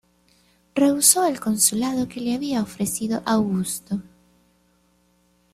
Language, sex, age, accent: Spanish, female, 19-29, América central